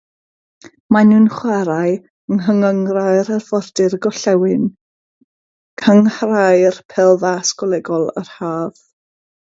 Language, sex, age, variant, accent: Welsh, female, 40-49, South-Western Welsh, Y Deyrnas Unedig Cymraeg